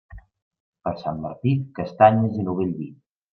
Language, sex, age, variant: Catalan, male, 30-39, Central